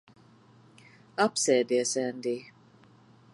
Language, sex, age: Latvian, female, 50-59